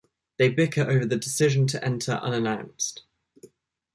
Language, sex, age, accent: English, male, 19-29, England English